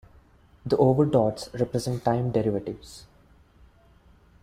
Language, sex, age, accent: English, male, 19-29, India and South Asia (India, Pakistan, Sri Lanka)